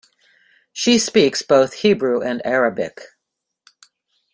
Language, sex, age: English, female, 60-69